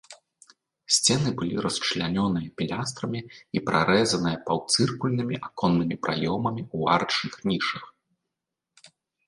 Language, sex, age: Belarusian, male, 30-39